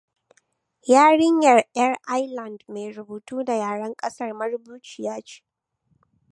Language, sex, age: Hausa, female, 19-29